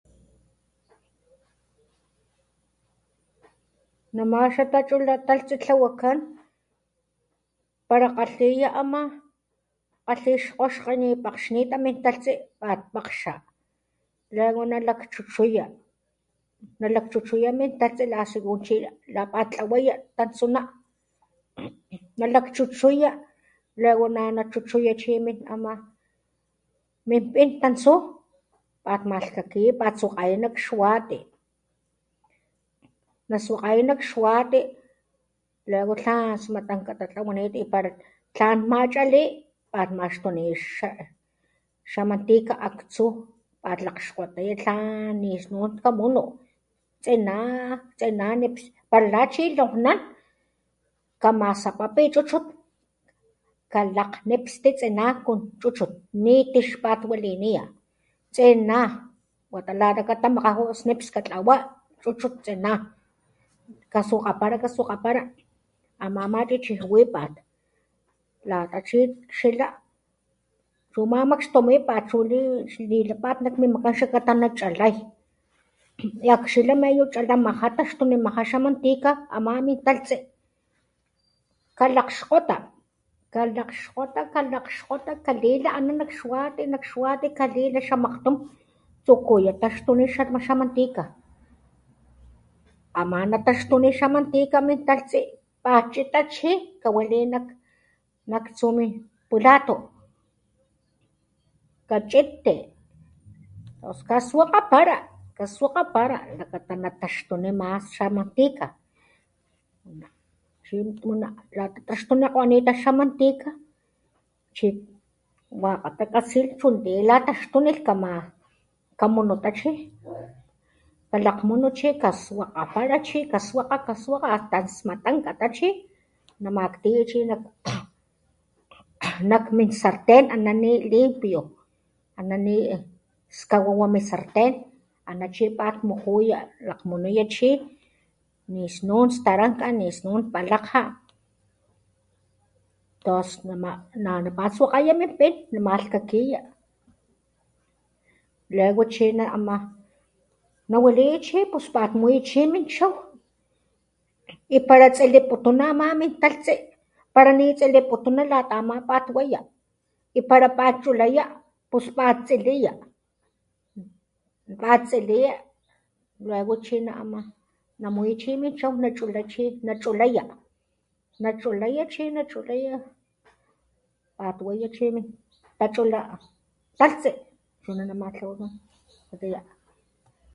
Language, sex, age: Papantla Totonac, female, 40-49